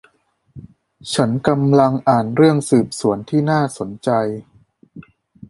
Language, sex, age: Thai, male, 30-39